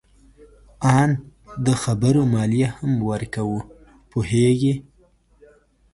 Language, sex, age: Pashto, male, 19-29